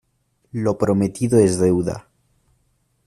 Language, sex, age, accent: Spanish, male, under 19, España: Centro-Sur peninsular (Madrid, Toledo, Castilla-La Mancha)